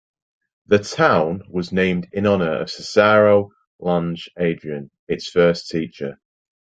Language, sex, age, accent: English, male, 19-29, England English